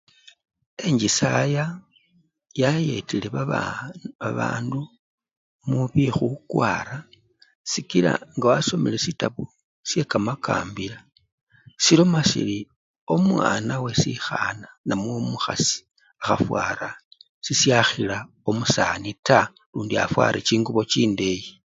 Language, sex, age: Luyia, male, 40-49